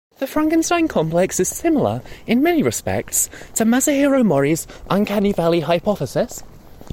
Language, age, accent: English, 19-29, England English